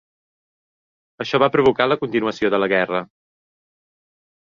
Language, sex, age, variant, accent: Catalan, male, 40-49, Balear, menorquí